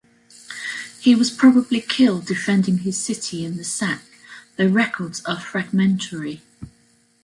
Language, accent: English, England English